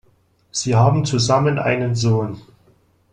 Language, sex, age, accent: German, male, 40-49, Deutschland Deutsch